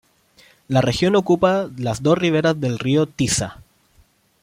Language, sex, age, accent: Spanish, male, 19-29, Chileno: Chile, Cuyo